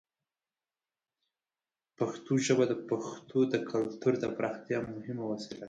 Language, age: Pashto, 19-29